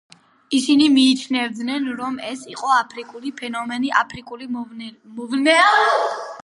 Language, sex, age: Georgian, female, 30-39